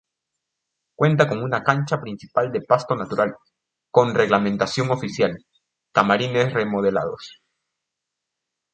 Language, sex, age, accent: Spanish, male, under 19, Andino-Pacífico: Colombia, Perú, Ecuador, oeste de Bolivia y Venezuela andina